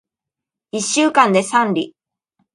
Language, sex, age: Japanese, female, 40-49